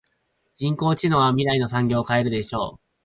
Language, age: Japanese, 19-29